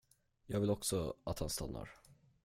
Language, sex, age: Swedish, male, under 19